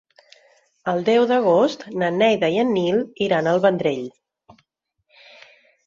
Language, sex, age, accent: Catalan, female, 40-49, Oriental